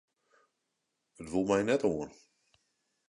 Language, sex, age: Western Frisian, male, 30-39